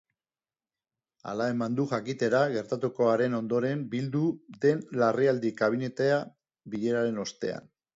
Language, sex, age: Basque, male, 40-49